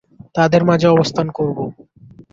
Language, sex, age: Bengali, male, under 19